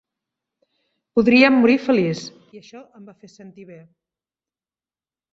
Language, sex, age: Catalan, female, 50-59